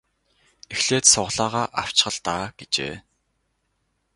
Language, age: Mongolian, 19-29